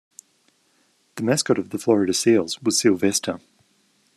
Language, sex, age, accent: English, male, 30-39, Australian English